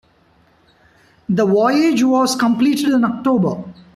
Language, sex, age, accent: English, male, 30-39, India and South Asia (India, Pakistan, Sri Lanka)